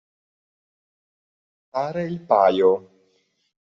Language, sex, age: Italian, male, 50-59